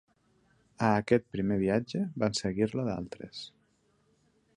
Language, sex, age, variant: Catalan, male, 30-39, Nord-Occidental